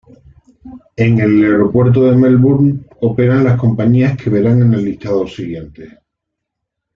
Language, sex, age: Spanish, male, 50-59